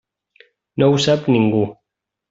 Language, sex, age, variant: Catalan, male, 30-39, Central